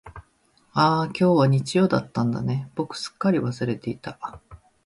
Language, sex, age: Japanese, female, 40-49